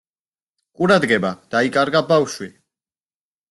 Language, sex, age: Georgian, male, 19-29